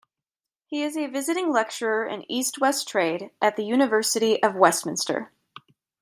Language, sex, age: English, female, 30-39